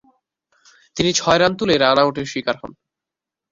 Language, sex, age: Bengali, male, under 19